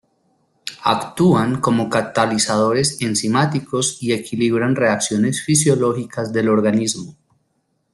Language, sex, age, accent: Spanish, male, 40-49, Andino-Pacífico: Colombia, Perú, Ecuador, oeste de Bolivia y Venezuela andina